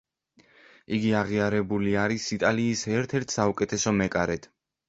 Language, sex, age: Georgian, male, under 19